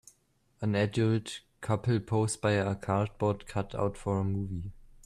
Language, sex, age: English, male, under 19